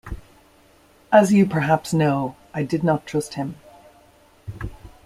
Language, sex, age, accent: English, female, 50-59, Irish English